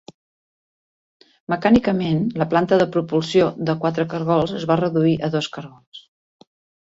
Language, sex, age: Catalan, female, 50-59